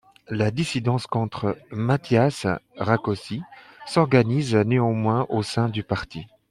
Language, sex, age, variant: French, male, 30-39, Français de métropole